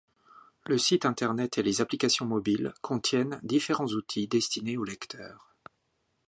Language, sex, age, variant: French, male, 40-49, Français de métropole